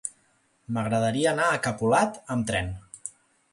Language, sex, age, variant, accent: Catalan, male, 30-39, Central, central